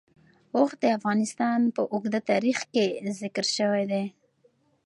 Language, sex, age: Pashto, female, 19-29